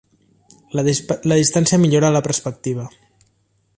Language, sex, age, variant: Catalan, male, 30-39, Central